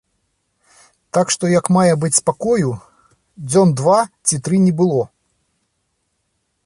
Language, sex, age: Belarusian, male, 40-49